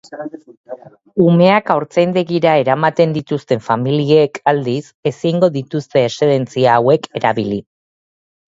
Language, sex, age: Basque, female, 40-49